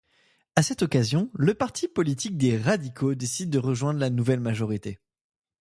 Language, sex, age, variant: French, male, 19-29, Français de métropole